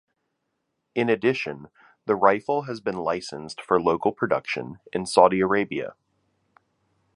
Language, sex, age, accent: English, male, 30-39, United States English